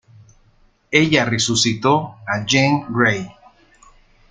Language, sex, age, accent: Spanish, male, 50-59, México